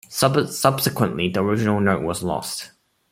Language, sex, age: English, male, 19-29